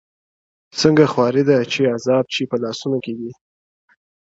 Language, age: Pashto, 19-29